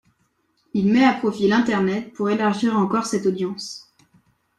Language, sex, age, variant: French, male, under 19, Français de métropole